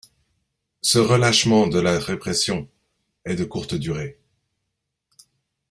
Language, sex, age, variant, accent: French, male, 40-49, Français d'Europe, Français de Belgique